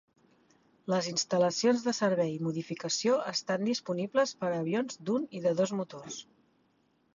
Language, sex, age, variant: Catalan, female, 40-49, Central